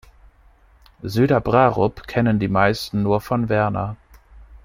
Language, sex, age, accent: German, male, 19-29, Deutschland Deutsch